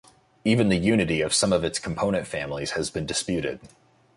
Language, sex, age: English, male, 19-29